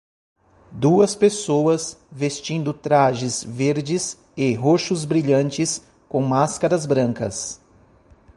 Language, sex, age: Portuguese, male, 40-49